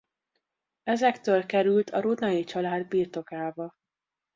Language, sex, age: Hungarian, female, 19-29